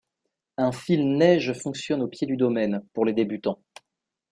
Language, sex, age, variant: French, male, 19-29, Français de métropole